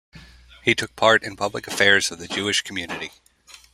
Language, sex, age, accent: English, male, 30-39, United States English